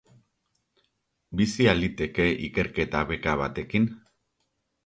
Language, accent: Basque, Erdialdekoa edo Nafarra (Gipuzkoa, Nafarroa)